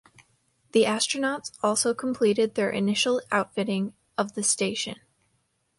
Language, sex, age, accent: English, female, under 19, United States English